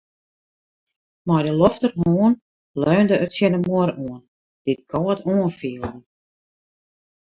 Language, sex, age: Western Frisian, female, 60-69